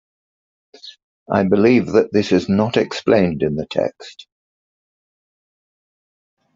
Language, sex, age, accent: English, male, 80-89, England English